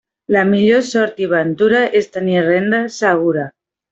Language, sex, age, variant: Catalan, female, 30-39, Central